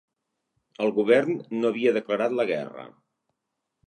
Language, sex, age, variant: Catalan, male, 50-59, Central